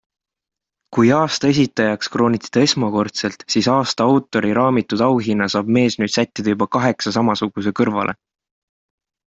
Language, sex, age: Estonian, male, 19-29